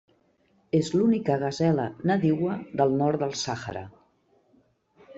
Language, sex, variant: Catalan, female, Central